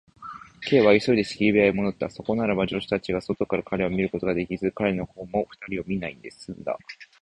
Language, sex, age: Japanese, male, 19-29